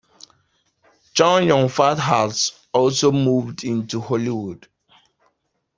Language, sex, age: English, male, 30-39